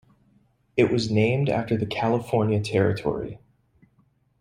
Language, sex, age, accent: English, male, 30-39, United States English